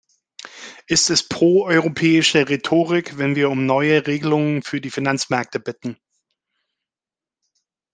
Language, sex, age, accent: German, male, 50-59, Deutschland Deutsch